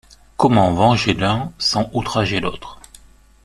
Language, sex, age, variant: French, male, 50-59, Français de métropole